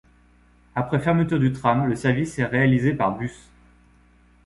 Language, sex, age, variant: French, male, 40-49, Français de métropole